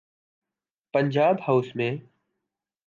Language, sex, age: Urdu, male, 19-29